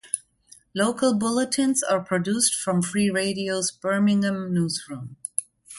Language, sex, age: English, female, 50-59